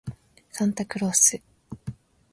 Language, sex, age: Japanese, female, 19-29